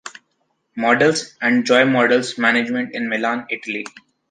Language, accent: English, India and South Asia (India, Pakistan, Sri Lanka)